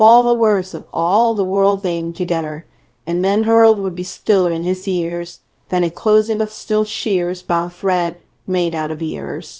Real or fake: fake